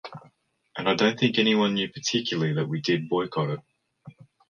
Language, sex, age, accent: English, male, 19-29, Australian English